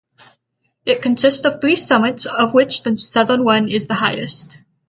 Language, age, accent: English, under 19, United States English